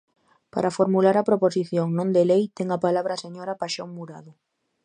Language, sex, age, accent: Galician, female, 19-29, Normativo (estándar)